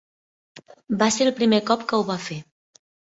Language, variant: Catalan, Central